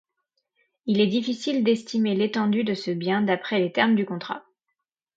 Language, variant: French, Français de métropole